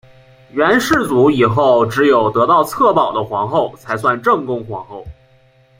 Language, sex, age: Chinese, male, under 19